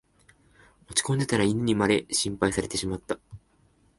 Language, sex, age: Japanese, male, 19-29